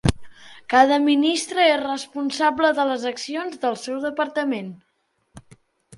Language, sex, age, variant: Catalan, male, under 19, Central